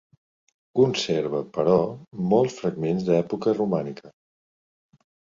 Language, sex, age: Catalan, male, 50-59